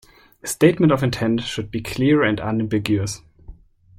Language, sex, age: English, male, 19-29